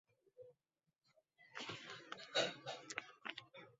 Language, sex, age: Uzbek, male, 19-29